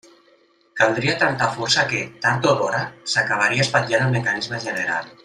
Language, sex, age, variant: Catalan, male, 50-59, Central